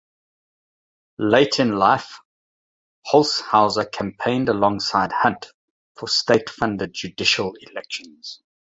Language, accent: English, Southern African (South Africa, Zimbabwe, Namibia)